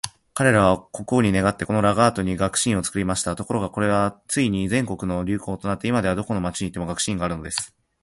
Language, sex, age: Japanese, male, 19-29